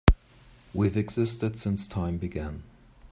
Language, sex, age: English, male, 50-59